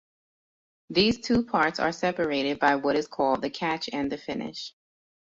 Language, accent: English, United States English